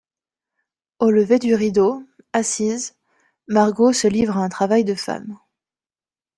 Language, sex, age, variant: French, female, 30-39, Français de métropole